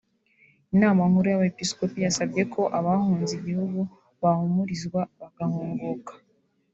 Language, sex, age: Kinyarwanda, female, 19-29